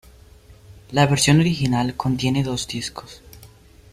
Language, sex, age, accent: Spanish, male, under 19, Caribe: Cuba, Venezuela, Puerto Rico, República Dominicana, Panamá, Colombia caribeña, México caribeño, Costa del golfo de México